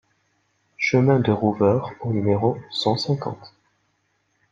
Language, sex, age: French, male, 19-29